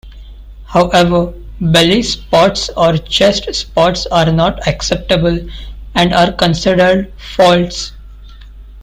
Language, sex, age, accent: English, male, 19-29, India and South Asia (India, Pakistan, Sri Lanka)